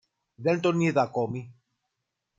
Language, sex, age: Greek, male, 30-39